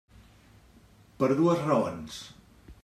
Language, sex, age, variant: Catalan, male, 50-59, Central